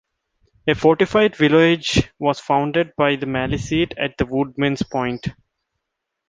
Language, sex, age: English, male, 19-29